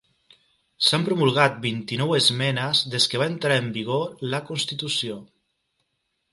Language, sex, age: Catalan, male, 30-39